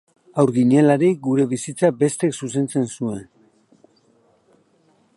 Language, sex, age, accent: Basque, male, 50-59, Mendebalekoa (Araba, Bizkaia, Gipuzkoako mendebaleko herri batzuk)